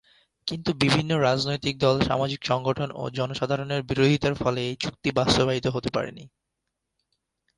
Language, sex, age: Bengali, male, 19-29